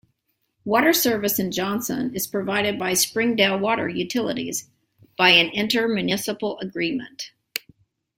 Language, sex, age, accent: English, female, 60-69, United States English